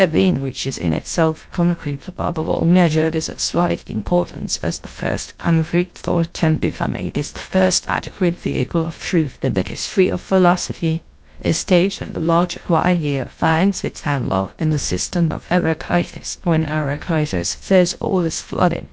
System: TTS, GlowTTS